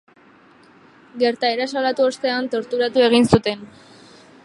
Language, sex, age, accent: Basque, female, 19-29, Mendebalekoa (Araba, Bizkaia, Gipuzkoako mendebaleko herri batzuk)